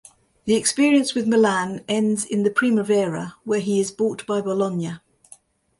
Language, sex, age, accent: English, female, 70-79, England English